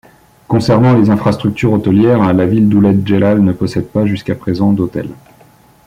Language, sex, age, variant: French, male, 30-39, Français de métropole